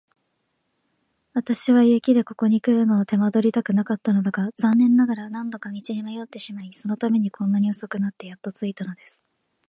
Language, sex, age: Japanese, female, 19-29